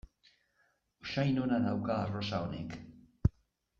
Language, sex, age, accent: Basque, male, 60-69, Erdialdekoa edo Nafarra (Gipuzkoa, Nafarroa)